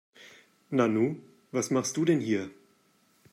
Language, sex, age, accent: German, male, 30-39, Deutschland Deutsch